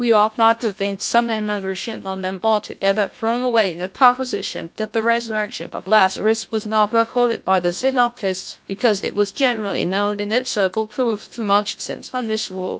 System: TTS, GlowTTS